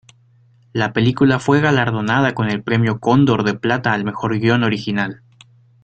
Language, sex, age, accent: Spanish, male, under 19, México